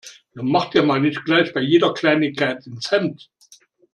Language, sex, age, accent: German, male, 60-69, Deutschland Deutsch